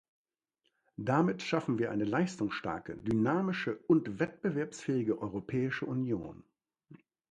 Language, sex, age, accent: German, male, 50-59, Deutschland Deutsch